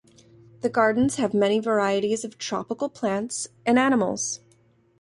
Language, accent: English, United States English